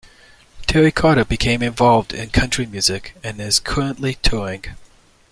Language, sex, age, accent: English, male, 19-29, United States English